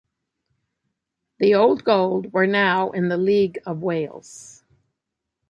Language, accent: English, United States English